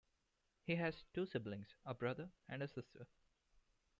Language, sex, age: English, male, 19-29